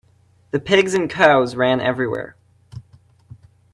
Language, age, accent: English, 19-29, United States English